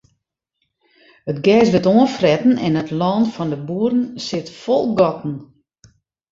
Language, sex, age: Western Frisian, female, 60-69